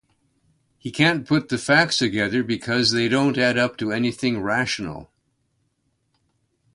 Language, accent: English, Canadian English